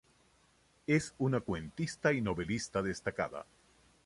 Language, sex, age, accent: Spanish, male, 60-69, Caribe: Cuba, Venezuela, Puerto Rico, República Dominicana, Panamá, Colombia caribeña, México caribeño, Costa del golfo de México